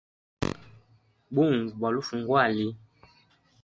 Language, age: Hemba, 19-29